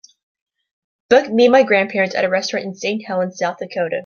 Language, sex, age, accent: English, female, under 19, United States English